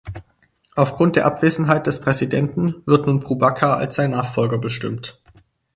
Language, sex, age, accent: German, male, under 19, Deutschland Deutsch